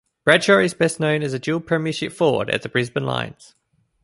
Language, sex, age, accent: English, male, 19-29, Australian English